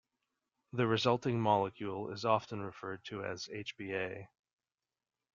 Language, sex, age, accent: English, male, 30-39, United States English